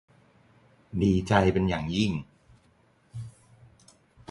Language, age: Thai, 30-39